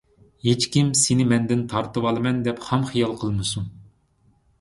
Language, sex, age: Uyghur, male, 30-39